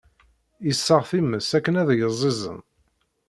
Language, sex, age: Kabyle, male, 50-59